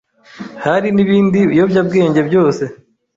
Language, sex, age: Kinyarwanda, male, 30-39